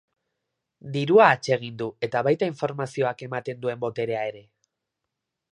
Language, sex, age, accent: Basque, male, 19-29, Erdialdekoa edo Nafarra (Gipuzkoa, Nafarroa)